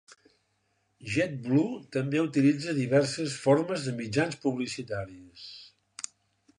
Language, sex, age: Catalan, male, 60-69